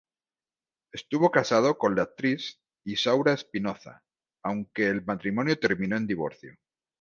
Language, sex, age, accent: Spanish, male, 50-59, España: Sur peninsular (Andalucia, Extremadura, Murcia)